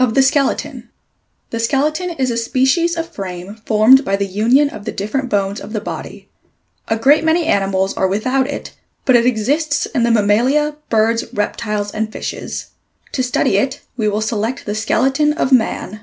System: none